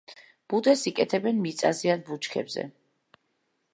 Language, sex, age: Georgian, female, 40-49